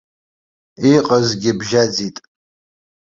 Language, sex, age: Abkhazian, male, 40-49